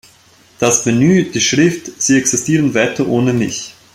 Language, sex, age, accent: German, male, 19-29, Österreichisches Deutsch